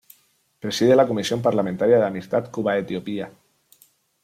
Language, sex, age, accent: Spanish, male, 19-29, España: Sur peninsular (Andalucia, Extremadura, Murcia)